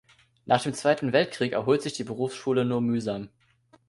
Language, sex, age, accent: German, male, 19-29, Deutschland Deutsch